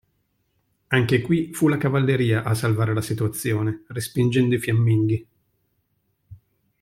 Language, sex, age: Italian, male, 40-49